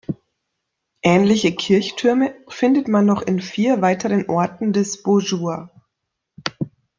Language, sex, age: German, female, 30-39